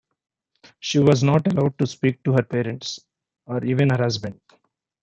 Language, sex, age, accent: English, male, 60-69, India and South Asia (India, Pakistan, Sri Lanka)